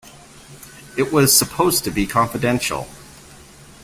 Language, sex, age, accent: English, male, 40-49, United States English